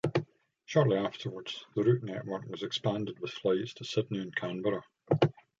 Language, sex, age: English, male, 60-69